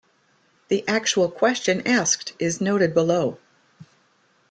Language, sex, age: English, female, 60-69